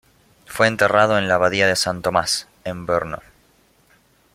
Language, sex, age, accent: Spanish, male, 19-29, Rioplatense: Argentina, Uruguay, este de Bolivia, Paraguay